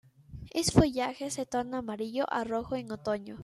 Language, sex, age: Spanish, female, 19-29